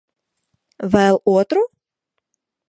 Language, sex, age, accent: Latvian, female, 19-29, Dzimtā valoda